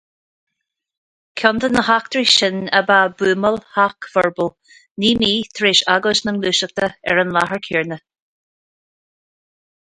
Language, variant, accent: Irish, Gaeilge Uladh, Cainteoir dúchais, Gaeltacht